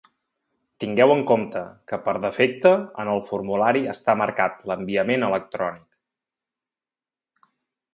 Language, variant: Catalan, Septentrional